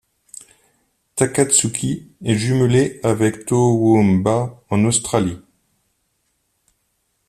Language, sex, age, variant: French, male, 50-59, Français de métropole